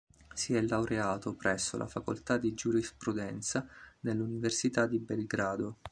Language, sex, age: Italian, male, 30-39